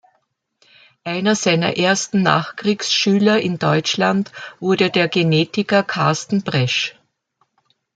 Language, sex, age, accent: German, female, 70-79, Österreichisches Deutsch